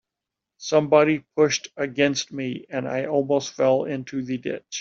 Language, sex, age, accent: English, male, 50-59, United States English